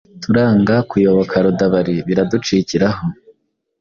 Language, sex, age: Kinyarwanda, male, 19-29